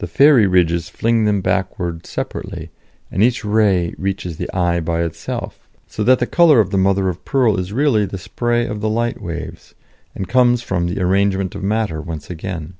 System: none